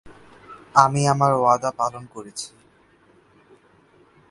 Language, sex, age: Bengali, male, 19-29